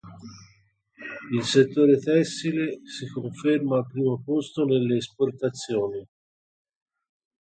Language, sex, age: Italian, male, 30-39